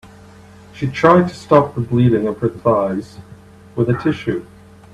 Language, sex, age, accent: English, male, 50-59, Canadian English